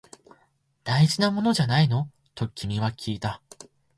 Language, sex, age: Japanese, male, 19-29